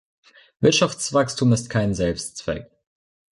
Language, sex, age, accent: German, male, under 19, Deutschland Deutsch